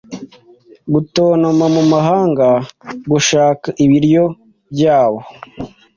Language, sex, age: Kinyarwanda, male, 19-29